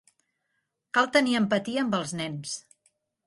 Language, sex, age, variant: Catalan, female, 50-59, Central